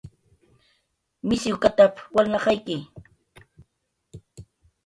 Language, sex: Jaqaru, female